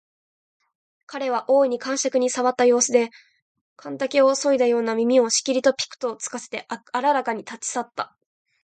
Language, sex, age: Japanese, female, 19-29